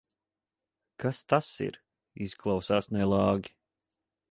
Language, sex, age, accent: Latvian, male, 30-39, bez akcenta